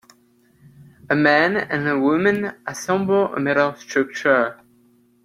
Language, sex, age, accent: English, male, under 19, England English